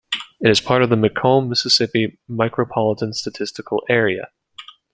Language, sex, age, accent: English, male, 19-29, United States English